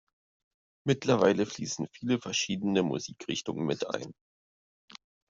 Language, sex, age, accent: German, male, 19-29, Deutschland Deutsch